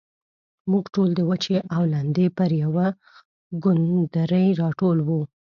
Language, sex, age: Pashto, female, 19-29